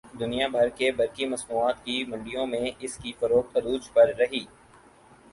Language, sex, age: Urdu, male, 19-29